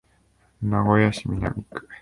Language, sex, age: Japanese, male, 19-29